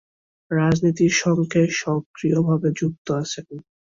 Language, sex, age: Bengali, male, under 19